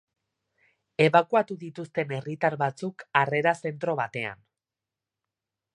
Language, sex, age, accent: Basque, male, 19-29, Erdialdekoa edo Nafarra (Gipuzkoa, Nafarroa)